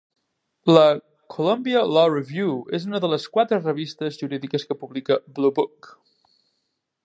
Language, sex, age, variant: Catalan, male, 19-29, Central